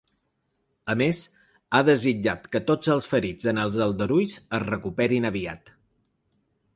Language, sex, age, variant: Catalan, male, 40-49, Balear